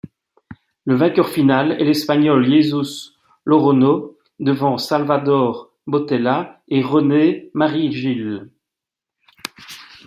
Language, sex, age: French, male, 50-59